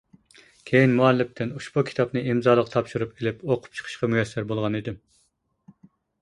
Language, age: Uyghur, 40-49